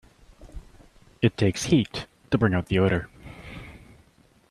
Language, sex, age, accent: English, male, 19-29, Canadian English